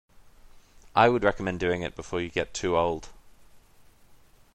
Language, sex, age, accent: English, male, 30-39, Australian English